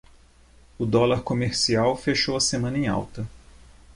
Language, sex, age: Portuguese, male, 50-59